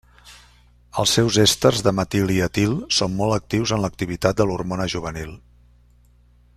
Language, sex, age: Catalan, male, 60-69